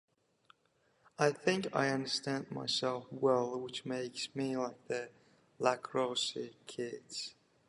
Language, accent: English, United States English